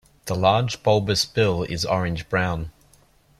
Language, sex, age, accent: English, male, 19-29, Australian English